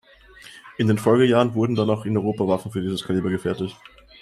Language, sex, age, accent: German, male, 19-29, Österreichisches Deutsch